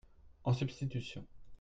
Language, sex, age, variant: French, male, 30-39, Français de métropole